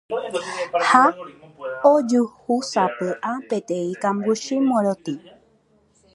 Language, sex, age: Guarani, female, 19-29